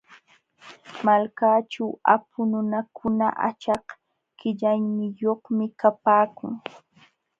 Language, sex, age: Jauja Wanca Quechua, female, 19-29